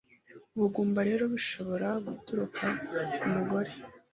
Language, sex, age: Kinyarwanda, female, 30-39